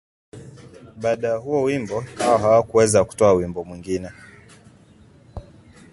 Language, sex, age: Swahili, male, 19-29